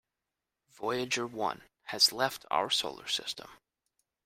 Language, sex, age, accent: English, male, under 19, United States English